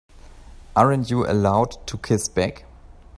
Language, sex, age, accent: English, male, 19-29, United States English